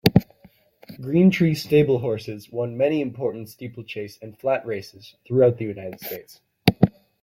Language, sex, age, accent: English, male, 19-29, United States English